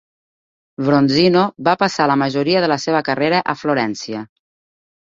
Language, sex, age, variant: Catalan, female, 30-39, Nord-Occidental